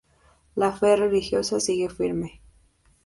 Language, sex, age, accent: Spanish, female, 19-29, México